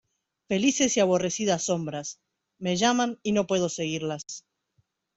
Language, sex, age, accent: Spanish, female, 40-49, Rioplatense: Argentina, Uruguay, este de Bolivia, Paraguay